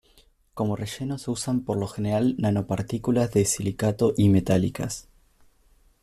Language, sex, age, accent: Spanish, male, 19-29, Rioplatense: Argentina, Uruguay, este de Bolivia, Paraguay